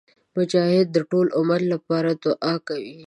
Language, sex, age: Pashto, female, 19-29